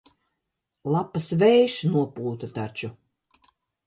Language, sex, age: Latvian, female, 50-59